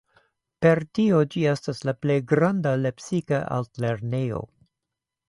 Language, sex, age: Esperanto, male, 70-79